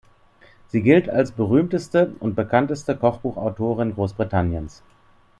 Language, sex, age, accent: German, male, 30-39, Deutschland Deutsch